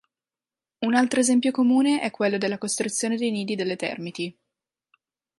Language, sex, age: Italian, female, under 19